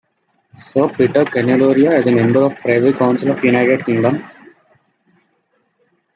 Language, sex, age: English, male, 19-29